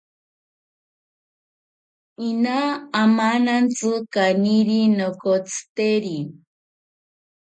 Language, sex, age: Ashéninka Perené, female, 40-49